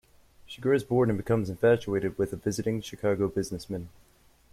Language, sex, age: English, male, 30-39